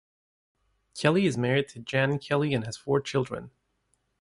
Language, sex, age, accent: English, male, 30-39, United States English